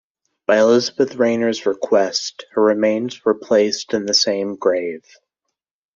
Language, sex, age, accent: English, male, 30-39, United States English